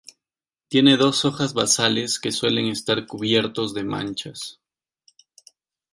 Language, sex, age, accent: Spanish, male, 19-29, Andino-Pacífico: Colombia, Perú, Ecuador, oeste de Bolivia y Venezuela andina